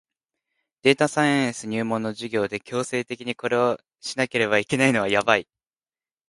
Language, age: Japanese, 19-29